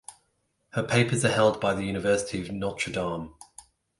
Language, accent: English, England English